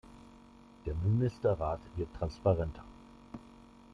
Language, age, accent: German, 50-59, Deutschland Deutsch